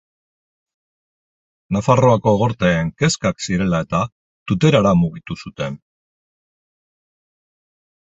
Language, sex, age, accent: Basque, male, 50-59, Mendebalekoa (Araba, Bizkaia, Gipuzkoako mendebaleko herri batzuk)